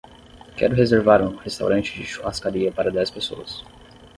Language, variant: Portuguese, Portuguese (Brasil)